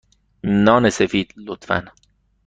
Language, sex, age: Persian, male, 19-29